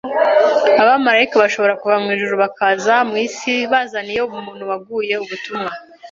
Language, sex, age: Kinyarwanda, female, 19-29